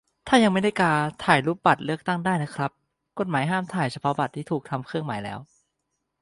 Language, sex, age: Thai, male, 19-29